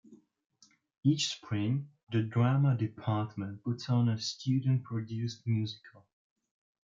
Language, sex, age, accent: English, male, 19-29, England English